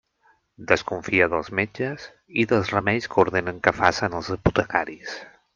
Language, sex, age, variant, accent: Catalan, male, 50-59, Central, central